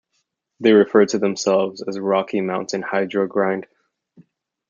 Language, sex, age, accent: English, male, 19-29, United States English